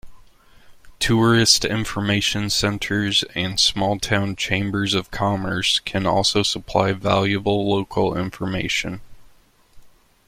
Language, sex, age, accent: English, male, 30-39, United States English